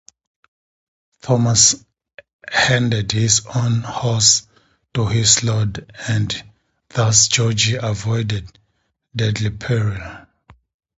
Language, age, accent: English, 40-49, Southern African (South Africa, Zimbabwe, Namibia)